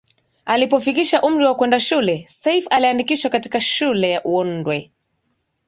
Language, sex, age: Swahili, female, 30-39